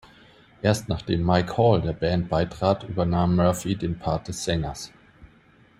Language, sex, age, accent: German, male, 40-49, Deutschland Deutsch